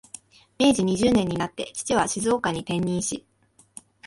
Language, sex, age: Japanese, female, 19-29